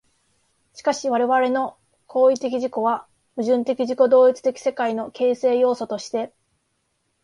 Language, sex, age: Japanese, female, 19-29